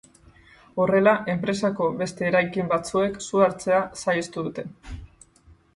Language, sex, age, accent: Basque, female, 19-29, Mendebalekoa (Araba, Bizkaia, Gipuzkoako mendebaleko herri batzuk)